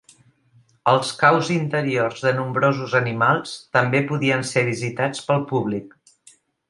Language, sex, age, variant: Catalan, female, 60-69, Central